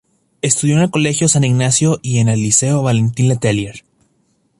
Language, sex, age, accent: Spanish, male, under 19, México